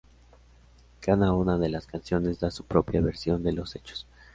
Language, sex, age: Spanish, male, 19-29